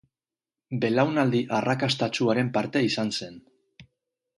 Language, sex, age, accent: Basque, male, 30-39, Mendebalekoa (Araba, Bizkaia, Gipuzkoako mendebaleko herri batzuk)